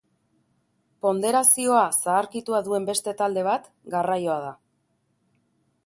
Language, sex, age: Basque, female, 40-49